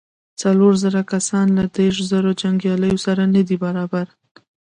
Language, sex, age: Pashto, female, 19-29